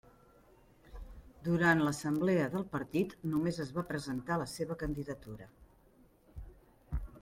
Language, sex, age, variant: Catalan, female, 50-59, Central